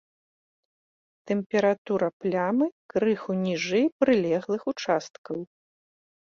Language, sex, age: Belarusian, female, 40-49